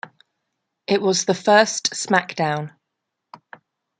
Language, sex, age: English, female, 30-39